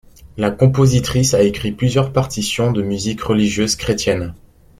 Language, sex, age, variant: French, male, 19-29, Français de métropole